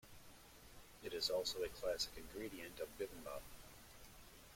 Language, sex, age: English, male, 40-49